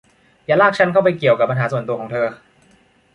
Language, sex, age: Thai, male, 19-29